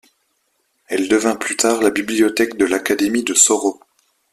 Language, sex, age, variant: French, male, 19-29, Français de métropole